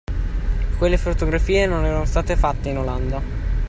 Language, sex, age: Italian, male, 50-59